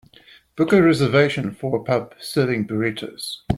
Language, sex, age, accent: English, male, 40-49, Southern African (South Africa, Zimbabwe, Namibia)